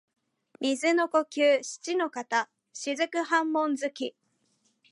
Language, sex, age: Japanese, female, 19-29